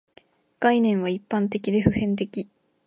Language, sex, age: Japanese, female, 19-29